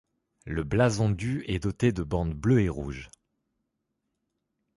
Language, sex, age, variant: French, male, 30-39, Français de métropole